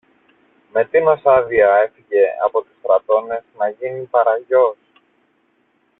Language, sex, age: Greek, male, 30-39